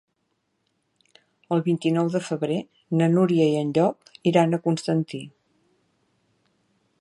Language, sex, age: Catalan, female, 60-69